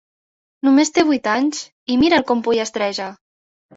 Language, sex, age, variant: Catalan, female, 19-29, Central